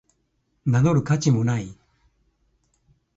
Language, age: Japanese, 70-79